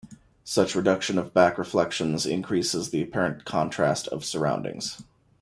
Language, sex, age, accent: English, male, 30-39, United States English